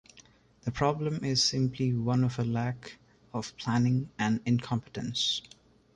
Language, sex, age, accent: English, male, 19-29, India and South Asia (India, Pakistan, Sri Lanka)